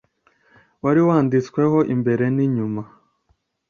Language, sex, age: Kinyarwanda, male, 19-29